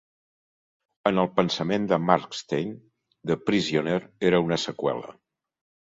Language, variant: Catalan, Central